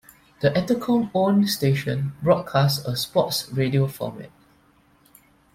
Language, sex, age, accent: English, male, 19-29, Singaporean English